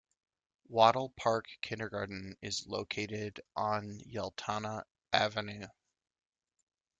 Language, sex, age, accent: English, male, 30-39, United States English